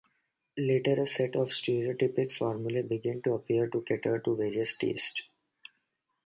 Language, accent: English, India and South Asia (India, Pakistan, Sri Lanka)